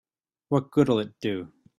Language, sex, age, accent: English, male, 30-39, Canadian English